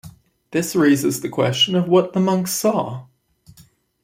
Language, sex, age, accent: English, male, 19-29, Canadian English